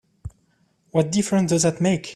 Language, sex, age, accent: English, male, 30-39, England English